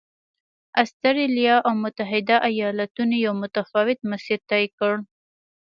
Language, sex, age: Pashto, female, 19-29